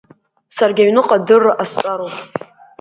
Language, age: Abkhazian, under 19